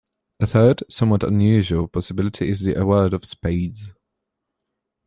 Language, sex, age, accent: English, male, under 19, England English